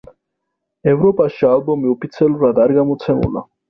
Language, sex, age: Georgian, male, 19-29